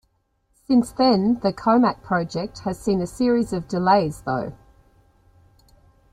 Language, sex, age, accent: English, female, 50-59, Australian English